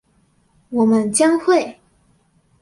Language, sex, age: Chinese, female, under 19